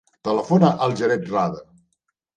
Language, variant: Catalan, Central